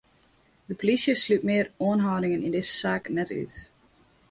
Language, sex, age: Western Frisian, female, 19-29